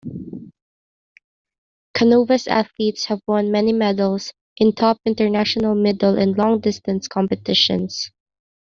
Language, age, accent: English, 19-29, Filipino